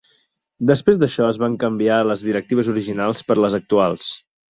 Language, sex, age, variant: Catalan, male, 30-39, Central